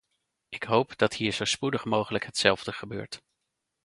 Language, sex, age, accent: Dutch, male, 40-49, Nederlands Nederlands